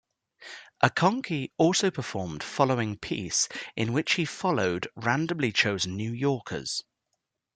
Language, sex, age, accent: English, male, 19-29, England English